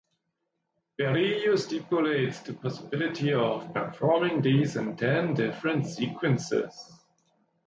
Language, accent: English, Irish English